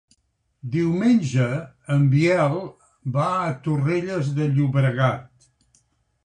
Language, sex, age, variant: Catalan, male, 70-79, Central